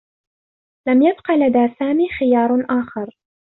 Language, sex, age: Arabic, female, 19-29